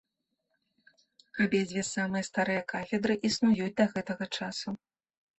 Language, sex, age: Belarusian, female, 40-49